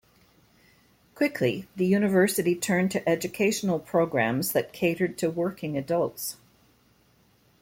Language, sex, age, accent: English, female, 60-69, Canadian English